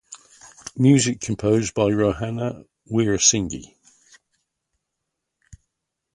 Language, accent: English, England English